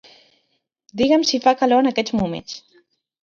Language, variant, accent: Catalan, Central, central